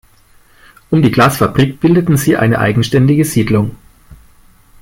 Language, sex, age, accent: German, male, 40-49, Deutschland Deutsch